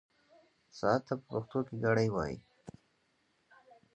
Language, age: Pashto, 19-29